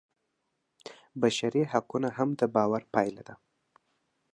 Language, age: Pashto, 19-29